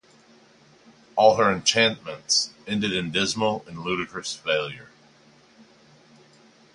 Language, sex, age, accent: English, male, 40-49, United States English